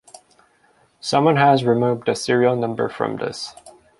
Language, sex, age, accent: English, male, 30-39, United States English